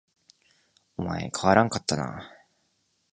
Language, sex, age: Japanese, male, 19-29